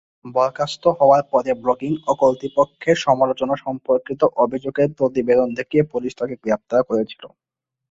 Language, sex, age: Bengali, male, 19-29